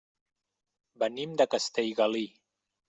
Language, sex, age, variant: Catalan, male, 30-39, Central